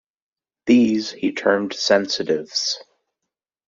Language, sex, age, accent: English, male, 30-39, United States English